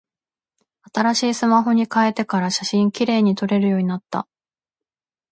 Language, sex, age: Japanese, female, 19-29